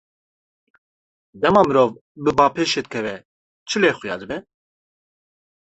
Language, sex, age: Kurdish, male, 19-29